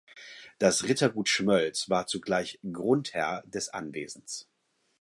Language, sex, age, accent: German, male, 40-49, Deutschland Deutsch